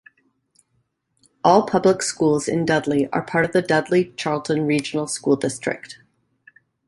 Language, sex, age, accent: English, female, 40-49, United States English